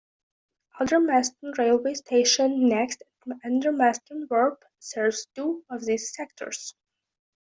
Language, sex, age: English, female, under 19